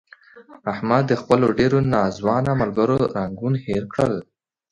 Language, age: Pashto, 19-29